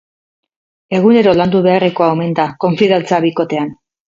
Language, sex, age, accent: Basque, female, 50-59, Erdialdekoa edo Nafarra (Gipuzkoa, Nafarroa)